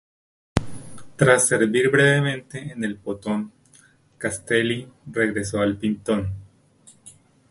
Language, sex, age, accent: Spanish, male, 30-39, Andino-Pacífico: Colombia, Perú, Ecuador, oeste de Bolivia y Venezuela andina